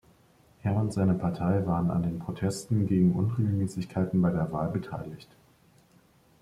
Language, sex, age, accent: German, male, 30-39, Deutschland Deutsch